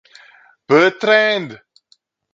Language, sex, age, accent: English, male, 19-29, Southern African (South Africa, Zimbabwe, Namibia)